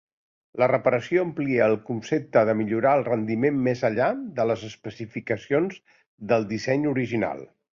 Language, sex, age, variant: Catalan, male, 60-69, Central